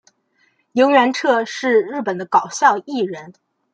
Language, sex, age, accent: Chinese, female, 19-29, 出生地：河北省